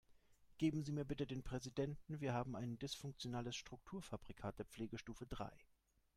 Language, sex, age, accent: German, male, 30-39, Deutschland Deutsch